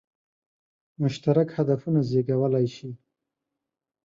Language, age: Pashto, 30-39